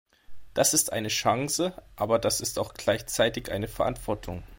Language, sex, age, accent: German, male, 19-29, Deutschland Deutsch